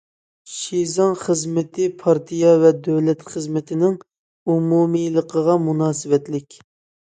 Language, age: Uyghur, 19-29